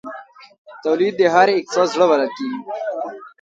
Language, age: Pashto, 19-29